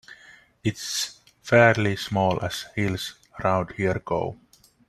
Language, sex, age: English, male, 30-39